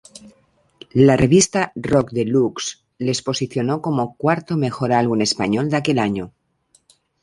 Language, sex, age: Spanish, female, 50-59